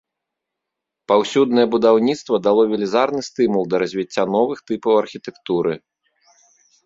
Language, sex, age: Belarusian, male, 30-39